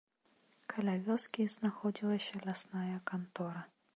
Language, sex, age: Belarusian, female, 19-29